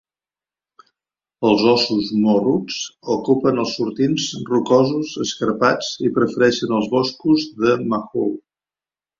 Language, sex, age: Catalan, male, 50-59